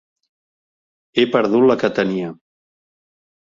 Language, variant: Catalan, Central